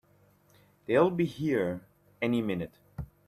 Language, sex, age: English, male, 19-29